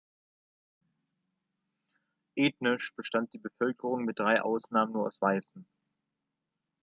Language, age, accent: German, 19-29, Deutschland Deutsch